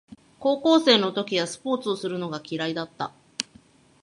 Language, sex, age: Japanese, female, 30-39